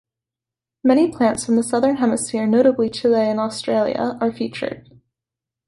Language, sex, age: English, female, 19-29